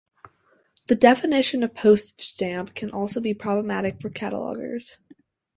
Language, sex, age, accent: English, female, under 19, United States English